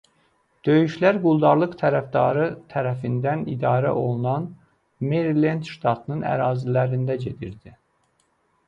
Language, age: Azerbaijani, 30-39